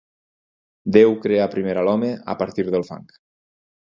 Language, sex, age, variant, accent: Catalan, male, 40-49, Valencià septentrional, valencià